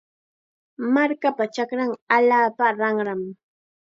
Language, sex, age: Chiquián Ancash Quechua, female, 19-29